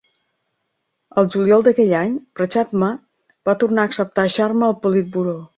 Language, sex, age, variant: Catalan, female, 50-59, Central